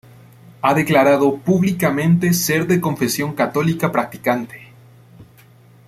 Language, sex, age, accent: Spanish, male, 19-29, América central